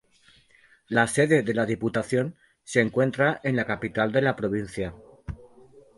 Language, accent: Spanish, España: Centro-Sur peninsular (Madrid, Toledo, Castilla-La Mancha)